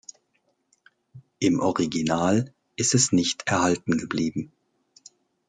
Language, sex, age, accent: German, male, 40-49, Deutschland Deutsch